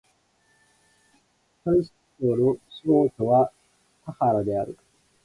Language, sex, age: Japanese, male, 19-29